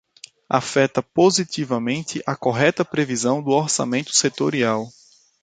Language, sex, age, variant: Portuguese, male, 30-39, Portuguese (Brasil)